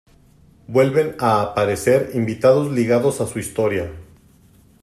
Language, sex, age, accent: Spanish, male, 40-49, México